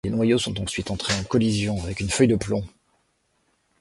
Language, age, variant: French, 60-69, Français de métropole